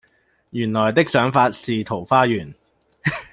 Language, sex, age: Cantonese, male, 30-39